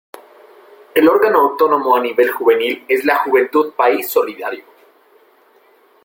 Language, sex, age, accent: Spanish, male, 19-29, México